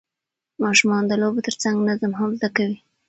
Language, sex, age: Pashto, female, 19-29